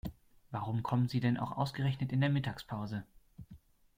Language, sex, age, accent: German, male, 30-39, Deutschland Deutsch